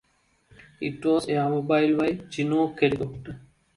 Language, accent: English, United States English